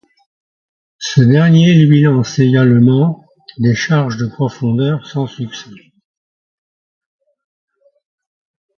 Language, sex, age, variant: French, male, 80-89, Français de métropole